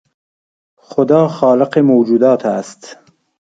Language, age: Persian, 40-49